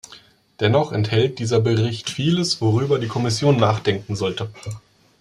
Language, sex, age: German, male, 30-39